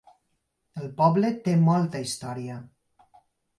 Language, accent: Catalan, valencià